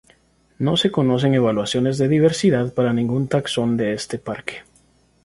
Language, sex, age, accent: Spanish, male, 30-39, América central